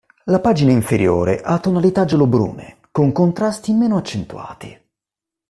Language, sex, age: Italian, male, 30-39